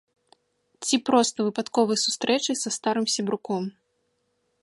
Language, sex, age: Belarusian, female, 19-29